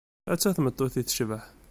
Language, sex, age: Kabyle, male, 30-39